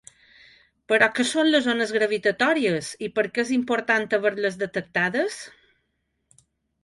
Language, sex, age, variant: Catalan, female, 40-49, Balear